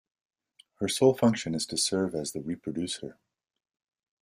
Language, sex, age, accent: English, male, 40-49, Canadian English